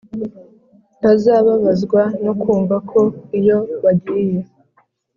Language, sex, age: Kinyarwanda, male, 19-29